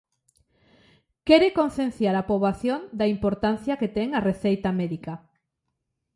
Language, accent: Galician, Normativo (estándar)